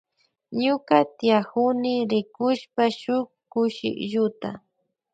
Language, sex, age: Loja Highland Quichua, female, 19-29